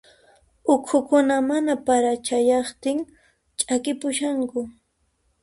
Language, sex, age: Puno Quechua, female, 19-29